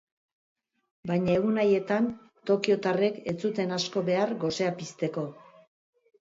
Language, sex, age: Basque, female, 50-59